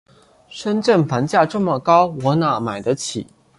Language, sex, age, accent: Chinese, male, 19-29, 出生地：福建省